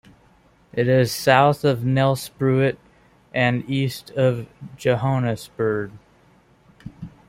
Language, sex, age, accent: English, male, 19-29, United States English